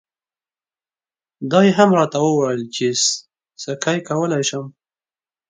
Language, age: Pashto, 19-29